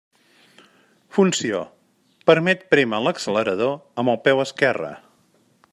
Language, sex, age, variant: Catalan, male, 40-49, Central